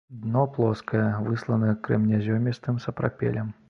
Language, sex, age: Belarusian, male, 30-39